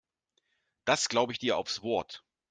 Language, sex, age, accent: German, male, 40-49, Deutschland Deutsch